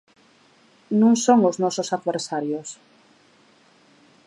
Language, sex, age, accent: Galician, female, 40-49, Atlántico (seseo e gheada)